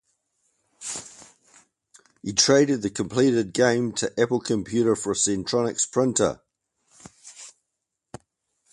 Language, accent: English, New Zealand English